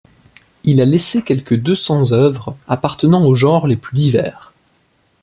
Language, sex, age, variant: French, male, 19-29, Français de métropole